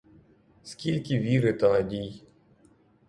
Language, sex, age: Ukrainian, male, 30-39